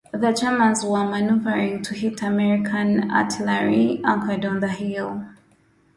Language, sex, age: English, female, 19-29